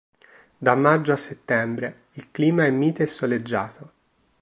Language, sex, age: Italian, male, 19-29